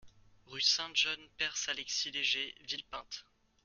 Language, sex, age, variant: French, male, 19-29, Français de métropole